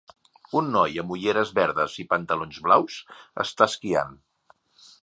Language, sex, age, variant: Catalan, male, 50-59, Central